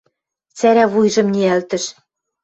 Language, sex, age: Western Mari, female, 50-59